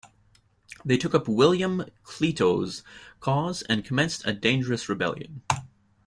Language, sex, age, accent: English, male, 19-29, Canadian English